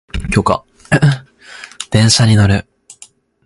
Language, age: Japanese, 19-29